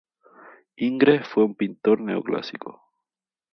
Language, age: Spanish, 19-29